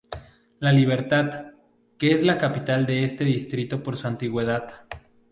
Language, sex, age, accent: Spanish, male, 19-29, México